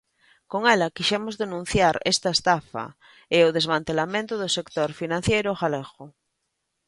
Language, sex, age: Galician, female, 30-39